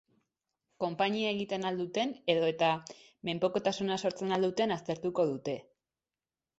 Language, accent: Basque, Erdialdekoa edo Nafarra (Gipuzkoa, Nafarroa)